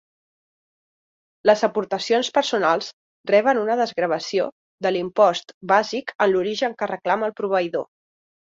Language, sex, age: Catalan, female, 30-39